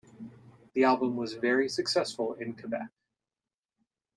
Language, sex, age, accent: English, male, 30-39, United States English